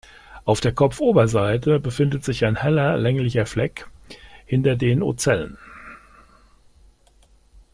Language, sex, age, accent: German, male, 60-69, Deutschland Deutsch